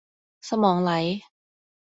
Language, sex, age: Thai, female, under 19